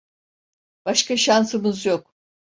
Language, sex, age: Turkish, female, 70-79